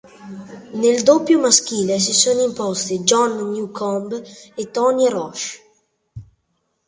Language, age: Italian, 40-49